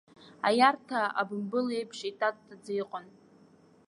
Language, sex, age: Abkhazian, female, 19-29